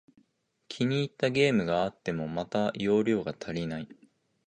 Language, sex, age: Japanese, male, 19-29